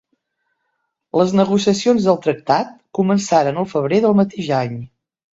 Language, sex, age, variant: Catalan, female, 50-59, Central